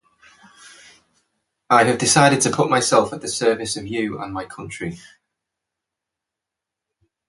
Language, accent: English, England English